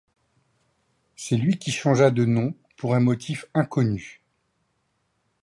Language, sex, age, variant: French, male, 50-59, Français de métropole